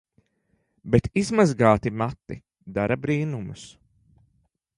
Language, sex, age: Latvian, male, 40-49